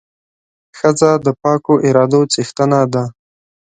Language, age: Pashto, 19-29